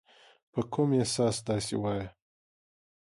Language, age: Pashto, 40-49